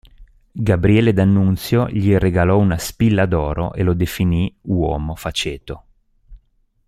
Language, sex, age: Italian, male, 40-49